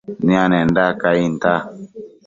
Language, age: Matsés, 19-29